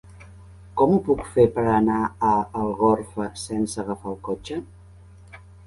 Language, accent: Catalan, nord-oriental